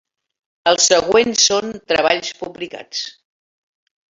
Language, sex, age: Catalan, female, 70-79